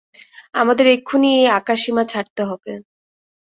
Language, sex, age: Bengali, female, 19-29